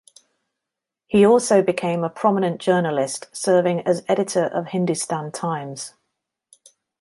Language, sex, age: English, female, 30-39